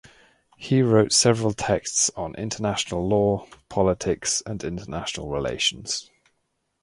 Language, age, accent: English, 19-29, England English